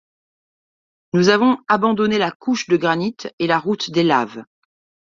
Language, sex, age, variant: French, female, 40-49, Français de métropole